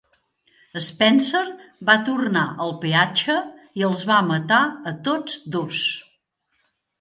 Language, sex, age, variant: Catalan, female, 50-59, Central